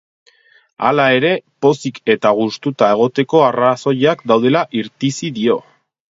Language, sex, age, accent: Basque, male, 30-39, Erdialdekoa edo Nafarra (Gipuzkoa, Nafarroa)